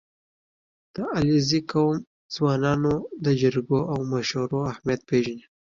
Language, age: Pashto, 19-29